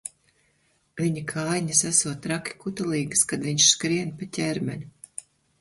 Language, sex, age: Latvian, female, 50-59